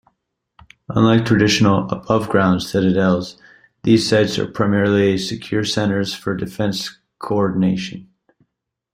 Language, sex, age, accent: English, male, 30-39, United States English